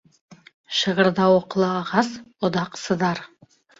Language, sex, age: Bashkir, female, 30-39